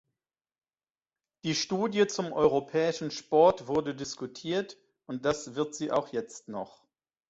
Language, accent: German, Deutschland Deutsch